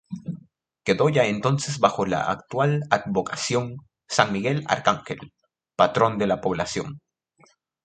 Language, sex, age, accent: Spanish, male, under 19, Andino-Pacífico: Colombia, Perú, Ecuador, oeste de Bolivia y Venezuela andina